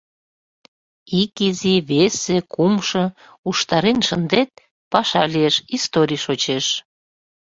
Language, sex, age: Mari, female, 40-49